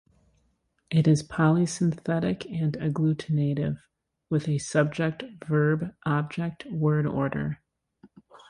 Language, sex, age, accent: English, female, 30-39, United States English